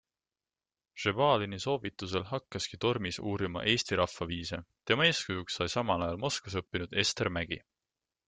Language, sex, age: Estonian, male, 19-29